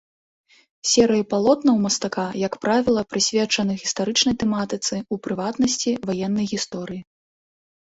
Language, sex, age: Belarusian, female, 19-29